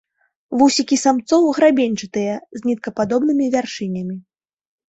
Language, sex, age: Belarusian, female, 19-29